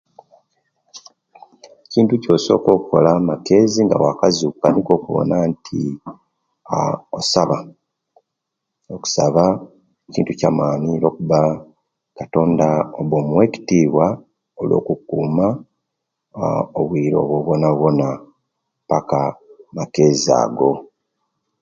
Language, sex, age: Kenyi, male, 40-49